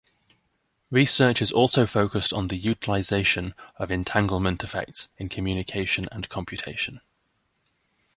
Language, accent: English, England English